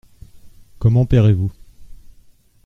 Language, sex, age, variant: French, male, 40-49, Français de métropole